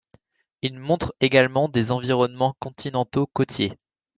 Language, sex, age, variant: French, male, 19-29, Français de métropole